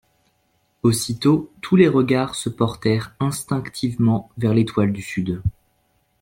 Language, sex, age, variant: French, male, 19-29, Français de métropole